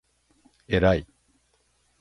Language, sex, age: Japanese, male, 40-49